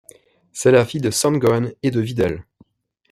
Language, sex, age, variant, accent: French, male, 19-29, Français d'Europe, Français de Belgique